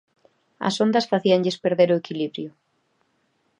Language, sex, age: Galician, female, 30-39